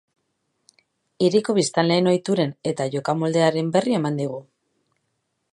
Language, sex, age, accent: Basque, female, 30-39, Mendebalekoa (Araba, Bizkaia, Gipuzkoako mendebaleko herri batzuk)